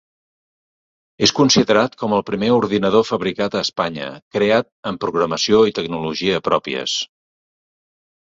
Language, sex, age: Catalan, male, 50-59